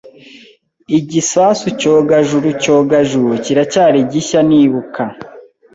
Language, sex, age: Kinyarwanda, male, 19-29